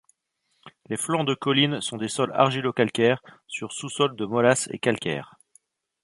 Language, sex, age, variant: French, male, 40-49, Français de métropole